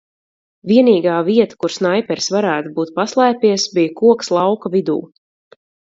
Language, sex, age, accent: Latvian, female, 30-39, Vidus dialekts